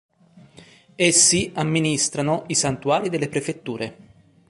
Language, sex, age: Italian, male, 40-49